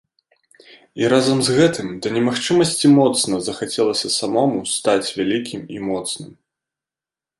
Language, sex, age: Belarusian, male, 19-29